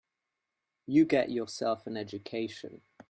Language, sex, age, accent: English, male, 19-29, England English